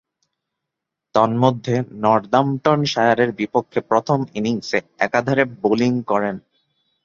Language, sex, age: Bengali, male, 19-29